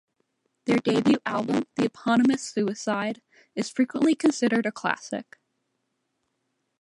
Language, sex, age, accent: English, female, under 19, United States English